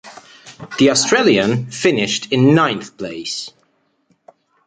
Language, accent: English, England English